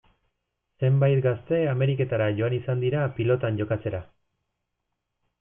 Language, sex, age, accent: Basque, male, 30-39, Erdialdekoa edo Nafarra (Gipuzkoa, Nafarroa)